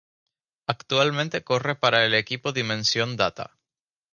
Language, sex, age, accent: Spanish, male, 19-29, España: Islas Canarias